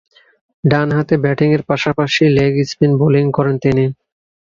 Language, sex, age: Bengali, male, 19-29